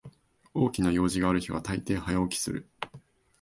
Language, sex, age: Japanese, male, 19-29